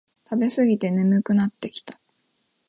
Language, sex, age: Japanese, female, 19-29